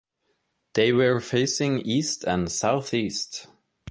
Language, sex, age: English, male, 30-39